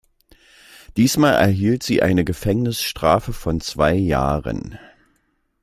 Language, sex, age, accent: German, male, 60-69, Deutschland Deutsch